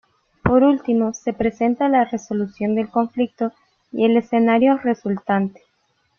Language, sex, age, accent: Spanish, female, 30-39, América central